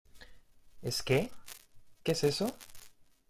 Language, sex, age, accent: Spanish, male, 19-29, México